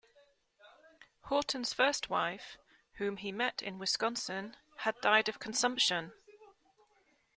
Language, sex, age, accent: English, female, 40-49, England English